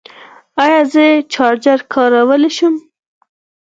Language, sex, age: Pashto, female, under 19